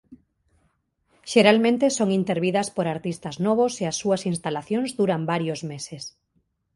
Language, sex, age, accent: Galician, female, 30-39, Normativo (estándar)